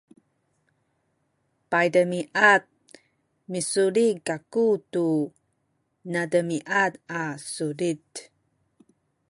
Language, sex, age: Sakizaya, female, 30-39